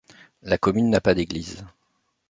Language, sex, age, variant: French, male, 40-49, Français de métropole